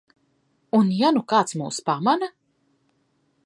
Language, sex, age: Latvian, female, 50-59